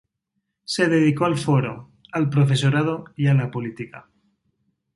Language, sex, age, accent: Spanish, male, 40-49, España: Centro-Sur peninsular (Madrid, Toledo, Castilla-La Mancha)